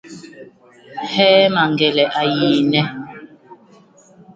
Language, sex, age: Basaa, female, 30-39